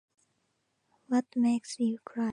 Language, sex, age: English, female, under 19